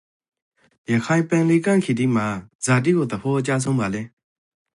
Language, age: Rakhine, 30-39